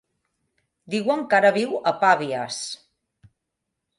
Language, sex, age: Catalan, female, 60-69